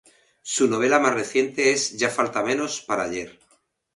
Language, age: Spanish, 50-59